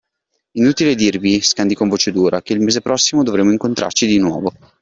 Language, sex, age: Italian, male, 19-29